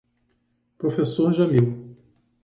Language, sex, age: Portuguese, male, 60-69